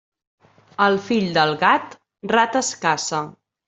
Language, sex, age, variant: Catalan, female, 30-39, Central